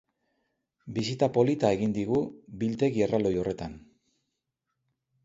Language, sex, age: Basque, male, 50-59